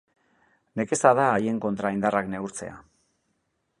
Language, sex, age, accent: Basque, male, 60-69, Erdialdekoa edo Nafarra (Gipuzkoa, Nafarroa)